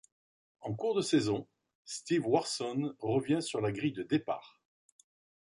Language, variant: French, Français de métropole